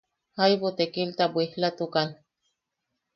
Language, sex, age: Yaqui, female, 30-39